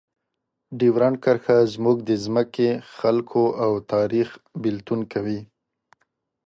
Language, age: Pashto, 19-29